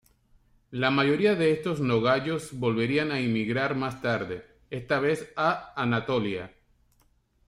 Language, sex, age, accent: Spanish, male, 40-49, Caribe: Cuba, Venezuela, Puerto Rico, República Dominicana, Panamá, Colombia caribeña, México caribeño, Costa del golfo de México